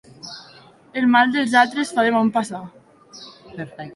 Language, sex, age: Catalan, female, 50-59